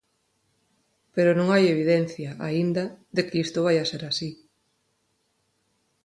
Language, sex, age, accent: Galician, female, 40-49, Neofalante